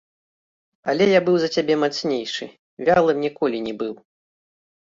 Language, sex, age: Belarusian, male, 30-39